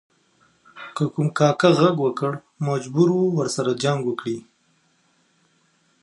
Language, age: Pashto, 30-39